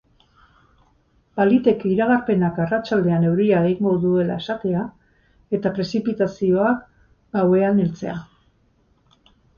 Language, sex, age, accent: Basque, female, 50-59, Erdialdekoa edo Nafarra (Gipuzkoa, Nafarroa)